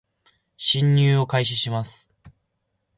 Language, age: Japanese, 19-29